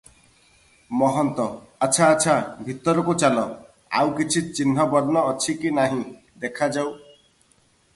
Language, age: Odia, 30-39